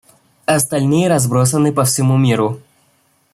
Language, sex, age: Russian, male, under 19